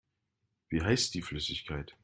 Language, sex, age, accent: German, male, 50-59, Deutschland Deutsch